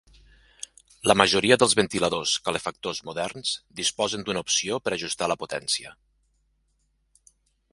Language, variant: Catalan, Nord-Occidental